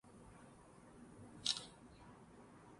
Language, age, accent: English, 19-29, Canadian English